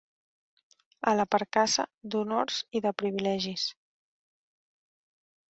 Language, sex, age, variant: Catalan, female, 30-39, Central